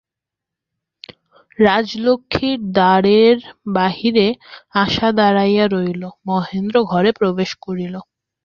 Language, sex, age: Bengali, female, 19-29